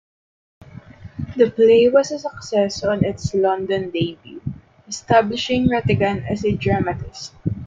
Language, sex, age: English, female, under 19